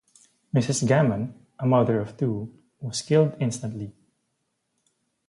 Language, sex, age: English, male, 19-29